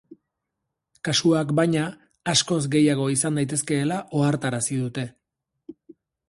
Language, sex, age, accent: Basque, male, 30-39, Mendebalekoa (Araba, Bizkaia, Gipuzkoako mendebaleko herri batzuk)